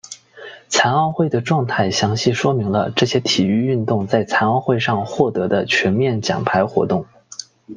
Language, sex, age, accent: Chinese, male, 19-29, 出生地：广东省